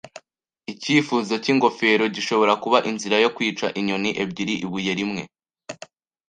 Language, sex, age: Kinyarwanda, male, under 19